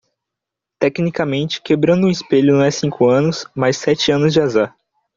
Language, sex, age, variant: Portuguese, male, 19-29, Portuguese (Brasil)